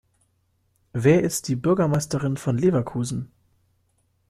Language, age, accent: German, 19-29, Deutschland Deutsch